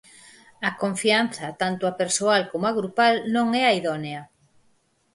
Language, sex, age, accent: Galician, female, 50-59, Normativo (estándar)